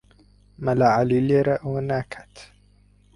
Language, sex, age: Central Kurdish, male, 19-29